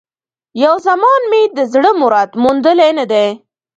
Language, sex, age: Pashto, female, 19-29